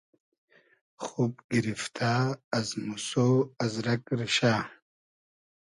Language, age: Hazaragi, 30-39